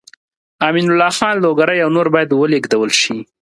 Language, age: Pashto, 30-39